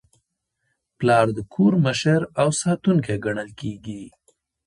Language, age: Pashto, 30-39